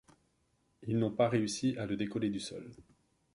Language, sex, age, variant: French, male, 40-49, Français de métropole